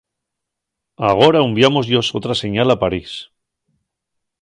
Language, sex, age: Asturian, male, 40-49